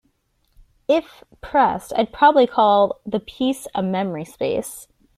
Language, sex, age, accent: English, female, 19-29, United States English